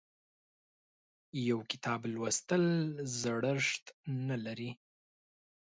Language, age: Pashto, 19-29